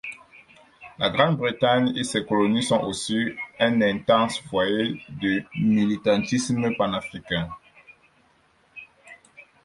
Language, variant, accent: French, Français d'Afrique subsaharienne et des îles africaines, Français du Cameroun